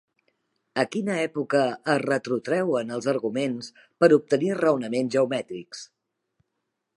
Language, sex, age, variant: Catalan, female, 50-59, Central